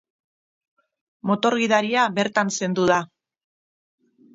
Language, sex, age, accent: Basque, female, 50-59, Erdialdekoa edo Nafarra (Gipuzkoa, Nafarroa)